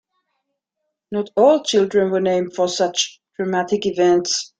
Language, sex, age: English, female, 40-49